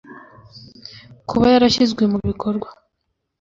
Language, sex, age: Kinyarwanda, female, under 19